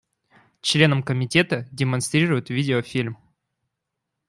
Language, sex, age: Russian, male, 19-29